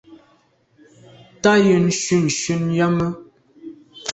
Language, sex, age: Medumba, female, 19-29